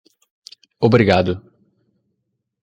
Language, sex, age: Portuguese, male, 19-29